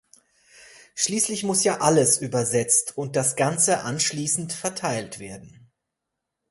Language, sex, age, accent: German, male, 40-49, Deutschland Deutsch